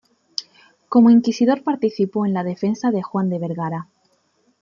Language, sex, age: Spanish, female, 19-29